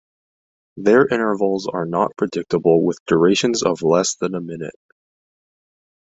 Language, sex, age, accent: English, male, under 19, United States English